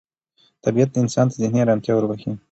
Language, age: Pashto, 19-29